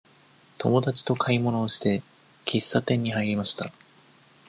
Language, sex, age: Japanese, male, under 19